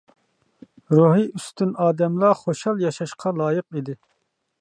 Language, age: Uyghur, 40-49